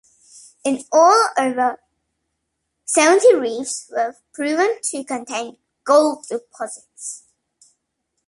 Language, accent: English, Australian English